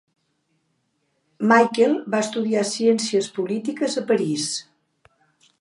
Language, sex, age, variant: Catalan, female, 70-79, Central